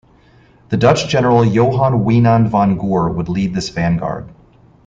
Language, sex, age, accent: English, male, 30-39, United States English